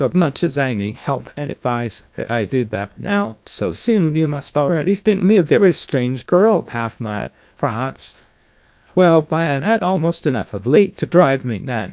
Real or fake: fake